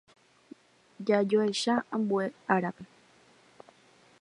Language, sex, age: Guarani, female, 19-29